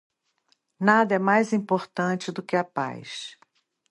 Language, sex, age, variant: Portuguese, female, 60-69, Portuguese (Brasil)